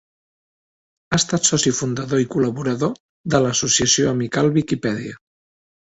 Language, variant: Catalan, Central